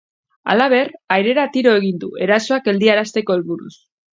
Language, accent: Basque, Mendebalekoa (Araba, Bizkaia, Gipuzkoako mendebaleko herri batzuk)